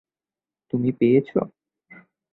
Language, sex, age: Bengali, male, 19-29